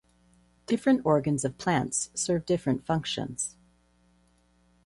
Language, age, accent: English, 40-49, United States English